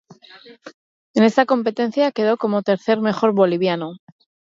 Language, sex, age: Spanish, female, 40-49